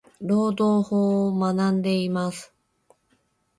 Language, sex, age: Japanese, female, 40-49